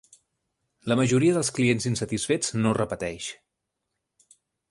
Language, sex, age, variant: Catalan, male, 30-39, Central